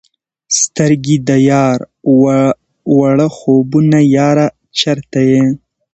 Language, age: Pashto, 19-29